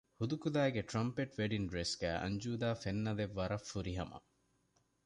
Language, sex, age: Divehi, male, 19-29